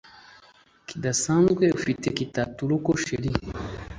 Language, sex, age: Kinyarwanda, male, 19-29